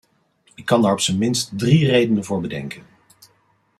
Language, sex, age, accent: Dutch, male, 40-49, Nederlands Nederlands